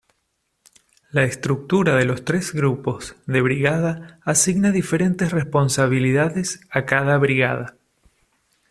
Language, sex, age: Spanish, male, 30-39